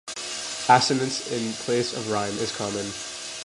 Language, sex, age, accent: English, male, under 19, United States English